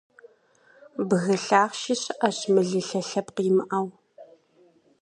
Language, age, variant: Kabardian, 19-29, Адыгэбзэ (Къэбэрдей, Кирил, псоми зэдай)